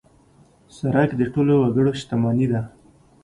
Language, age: Pashto, 30-39